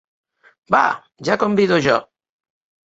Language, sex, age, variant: Catalan, male, 50-59, Balear